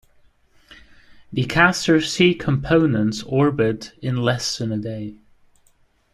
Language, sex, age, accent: English, male, 19-29, England English